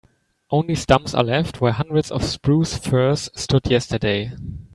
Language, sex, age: English, male, 19-29